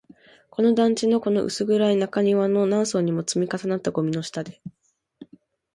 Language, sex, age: Japanese, female, 19-29